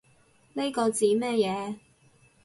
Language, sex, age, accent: Cantonese, female, 30-39, 广州音